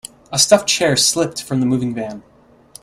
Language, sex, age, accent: English, male, 19-29, United States English